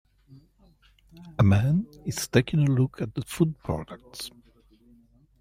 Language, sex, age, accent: English, male, 60-69, United States English